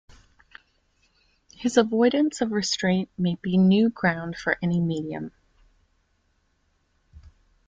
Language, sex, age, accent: English, female, 40-49, Canadian English